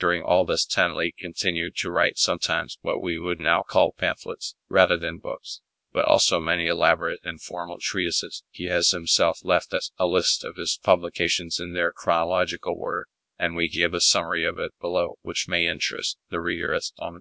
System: TTS, GradTTS